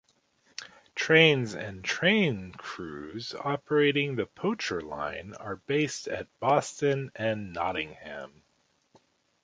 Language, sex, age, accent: English, male, 30-39, United States English